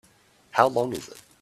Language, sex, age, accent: English, male, 19-29, Australian English